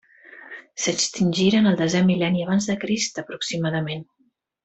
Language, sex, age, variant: Catalan, female, 50-59, Central